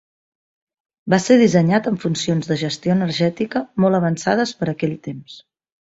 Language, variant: Catalan, Central